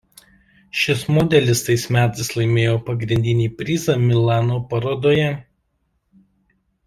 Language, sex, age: Lithuanian, male, 19-29